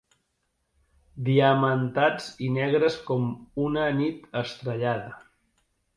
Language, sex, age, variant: Catalan, male, 50-59, Central